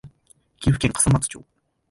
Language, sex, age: Japanese, male, 19-29